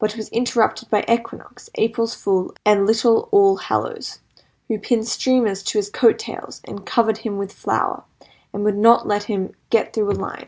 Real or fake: real